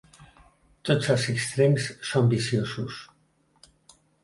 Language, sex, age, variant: Catalan, male, 70-79, Central